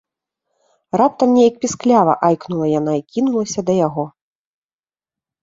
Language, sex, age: Belarusian, female, 30-39